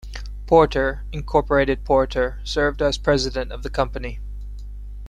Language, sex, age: English, male, 19-29